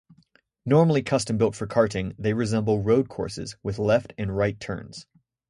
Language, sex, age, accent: English, male, 19-29, United States English